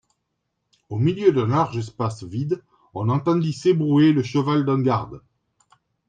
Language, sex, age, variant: French, male, 40-49, Français de métropole